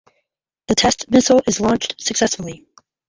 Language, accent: English, United States English